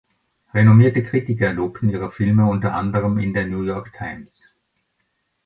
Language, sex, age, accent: German, male, 60-69, Österreichisches Deutsch